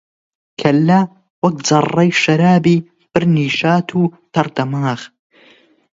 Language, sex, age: Central Kurdish, male, under 19